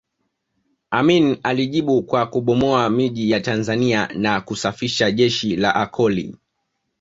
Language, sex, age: Swahili, male, 19-29